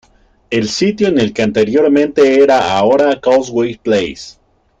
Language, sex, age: Spanish, male, 30-39